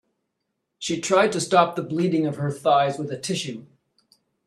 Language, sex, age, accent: English, male, 60-69, Canadian English